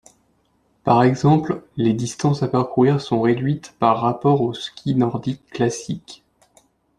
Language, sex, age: French, male, 30-39